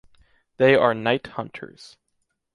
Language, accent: English, United States English